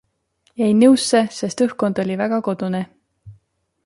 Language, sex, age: Estonian, female, 30-39